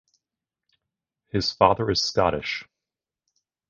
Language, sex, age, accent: English, male, 30-39, United States English